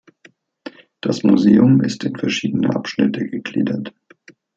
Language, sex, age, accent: German, male, 40-49, Deutschland Deutsch